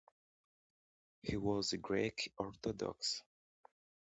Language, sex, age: English, male, 19-29